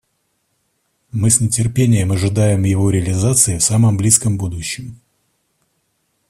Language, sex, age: Russian, male, 30-39